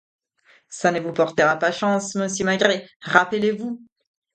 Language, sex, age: French, female, 30-39